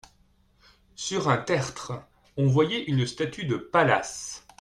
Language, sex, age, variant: French, male, 30-39, Français de métropole